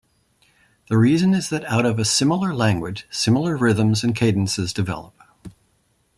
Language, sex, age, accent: English, male, 50-59, Canadian English